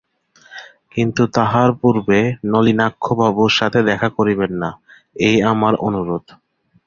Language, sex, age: Bengali, male, 19-29